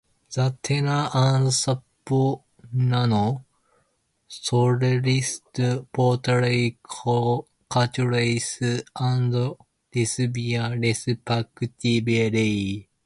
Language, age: English, 19-29